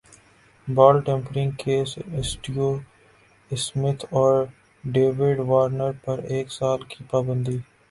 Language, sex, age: Urdu, male, 19-29